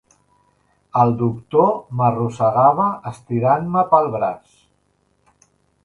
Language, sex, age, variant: Catalan, male, 50-59, Central